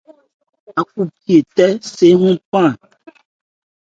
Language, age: Ebrié, 19-29